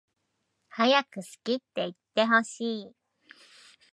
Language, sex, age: Japanese, female, 50-59